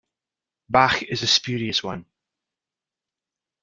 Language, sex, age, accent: English, male, 30-39, Scottish English